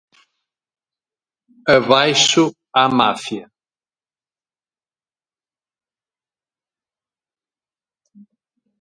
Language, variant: Portuguese, Portuguese (Portugal)